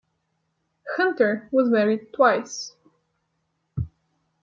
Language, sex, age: English, female, 19-29